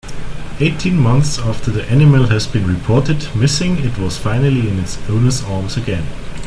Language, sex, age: English, male, 30-39